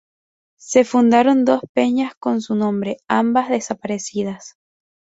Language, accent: Spanish, España: Islas Canarias